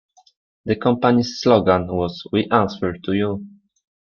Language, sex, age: English, male, 19-29